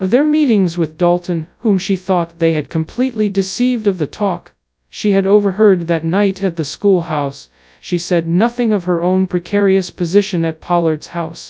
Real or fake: fake